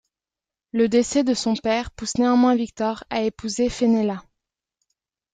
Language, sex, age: French, female, 19-29